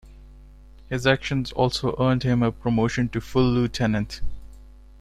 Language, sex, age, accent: English, male, 19-29, India and South Asia (India, Pakistan, Sri Lanka)